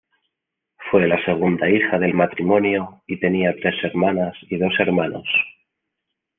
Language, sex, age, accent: Spanish, male, 30-39, España: Centro-Sur peninsular (Madrid, Toledo, Castilla-La Mancha)